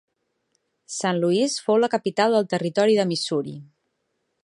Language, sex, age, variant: Catalan, female, 19-29, Central